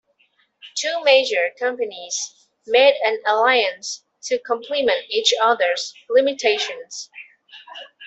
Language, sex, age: English, female, under 19